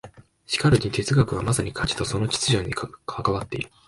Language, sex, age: Japanese, male, under 19